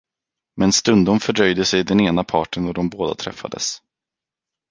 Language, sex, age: Swedish, male, 19-29